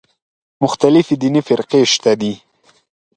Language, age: Pashto, 19-29